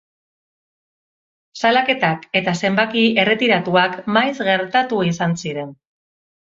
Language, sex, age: Basque, female, 40-49